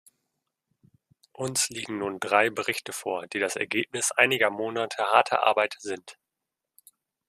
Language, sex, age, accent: German, male, 19-29, Deutschland Deutsch